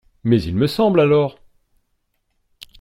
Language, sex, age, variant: French, male, 40-49, Français de métropole